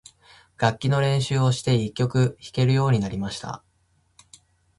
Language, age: Japanese, 19-29